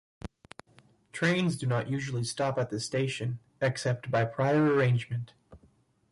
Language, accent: English, United States English